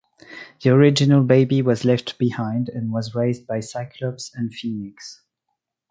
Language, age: English, 19-29